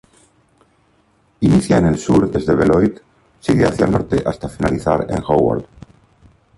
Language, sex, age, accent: Spanish, male, 60-69, España: Centro-Sur peninsular (Madrid, Toledo, Castilla-La Mancha)